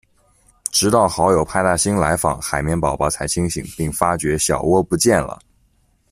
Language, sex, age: Chinese, male, under 19